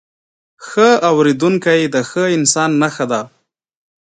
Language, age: Pashto, 19-29